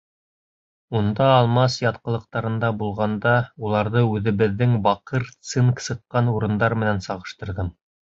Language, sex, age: Bashkir, male, 30-39